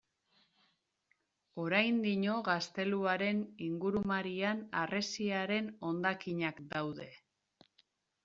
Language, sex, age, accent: Basque, female, 40-49, Mendebalekoa (Araba, Bizkaia, Gipuzkoako mendebaleko herri batzuk)